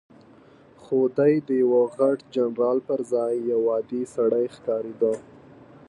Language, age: Pashto, 19-29